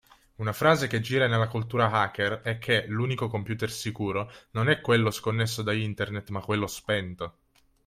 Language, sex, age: Italian, male, 19-29